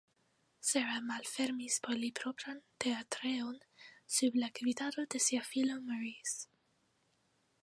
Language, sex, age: Esperanto, female, under 19